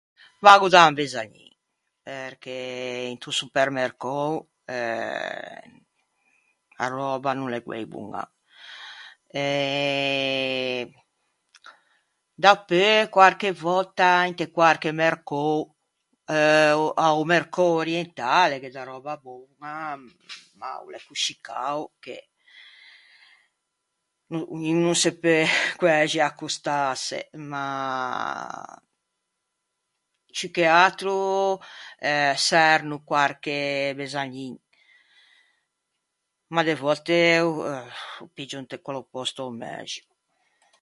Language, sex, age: Ligurian, female, 60-69